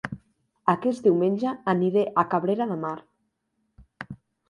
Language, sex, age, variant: Catalan, male, 19-29, Central